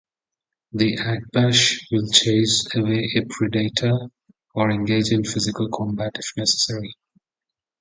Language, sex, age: English, male, 30-39